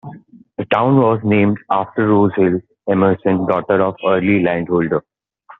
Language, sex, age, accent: English, male, 30-39, India and South Asia (India, Pakistan, Sri Lanka)